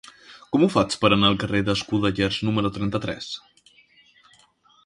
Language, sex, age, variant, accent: Catalan, male, under 19, Central, central; valencià